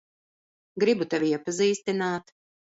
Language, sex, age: Latvian, female, 50-59